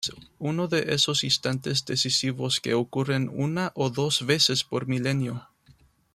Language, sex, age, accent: Spanish, male, 19-29, México